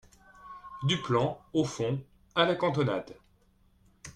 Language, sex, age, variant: French, male, 30-39, Français de métropole